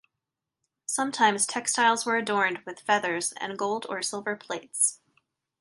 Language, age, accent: English, 19-29, United States English